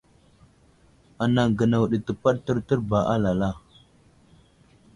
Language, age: Wuzlam, 19-29